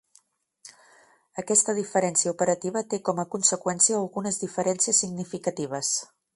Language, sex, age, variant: Catalan, female, 50-59, Nord-Occidental